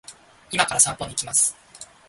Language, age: Japanese, 19-29